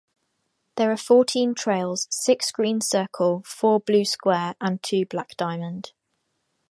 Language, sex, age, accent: English, female, under 19, England English